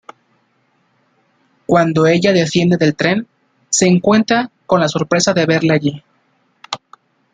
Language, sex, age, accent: Spanish, male, 19-29, México